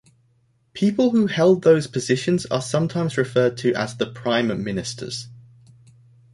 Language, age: English, 19-29